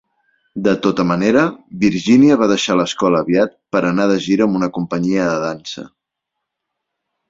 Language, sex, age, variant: Catalan, male, 40-49, Central